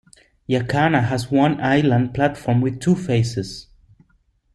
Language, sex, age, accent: English, male, 30-39, United States English